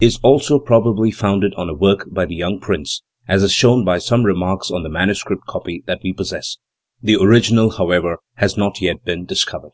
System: none